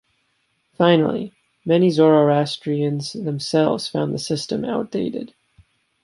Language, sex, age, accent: English, male, 19-29, United States English